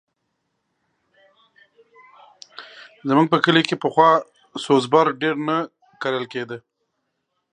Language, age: Pashto, 40-49